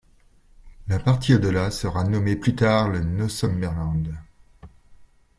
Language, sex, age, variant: French, male, 40-49, Français de métropole